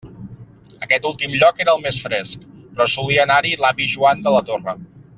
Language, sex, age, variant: Catalan, male, 30-39, Central